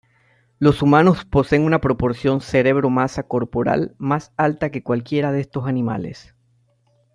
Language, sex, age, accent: Spanish, male, 30-39, América central